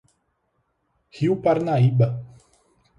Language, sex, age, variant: Portuguese, male, 19-29, Portuguese (Brasil)